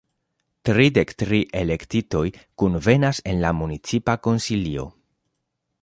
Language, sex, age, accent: Esperanto, male, 19-29, Internacia